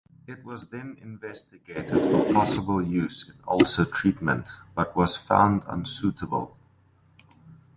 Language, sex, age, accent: English, male, 30-39, Southern African (South Africa, Zimbabwe, Namibia)